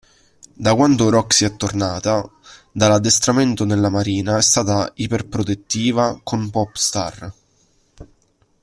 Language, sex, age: Italian, male, 19-29